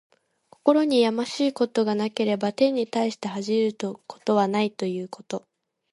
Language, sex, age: Japanese, female, 19-29